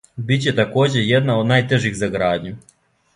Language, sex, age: Serbian, male, 19-29